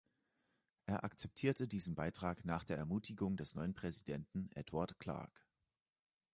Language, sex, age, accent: German, male, 30-39, Deutschland Deutsch